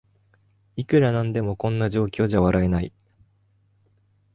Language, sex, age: Japanese, male, 19-29